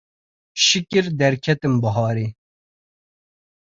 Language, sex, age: Kurdish, male, 19-29